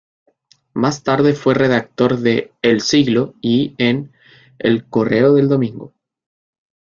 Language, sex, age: Spanish, male, 19-29